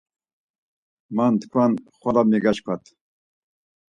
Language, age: Laz, 60-69